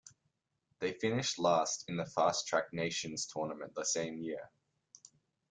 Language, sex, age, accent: English, male, under 19, Australian English